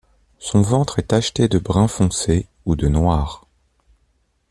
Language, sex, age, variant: French, male, 30-39, Français de métropole